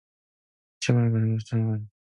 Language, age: Korean, 19-29